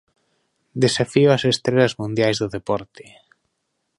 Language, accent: Galician, Oriental (común en zona oriental)